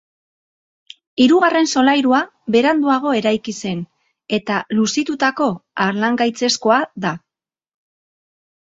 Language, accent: Basque, Mendebalekoa (Araba, Bizkaia, Gipuzkoako mendebaleko herri batzuk)